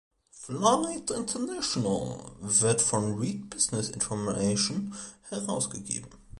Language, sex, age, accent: German, male, 19-29, Deutschland Deutsch